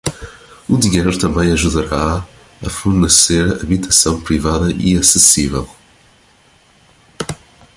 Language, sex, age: Portuguese, male, 19-29